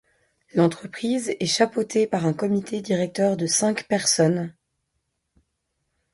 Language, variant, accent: French, Français d'Europe, Français de Suisse